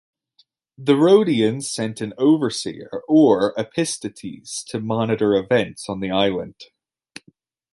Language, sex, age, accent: English, male, 19-29, United States English